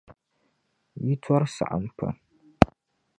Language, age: Dagbani, 19-29